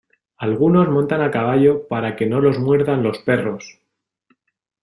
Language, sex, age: Spanish, male, 30-39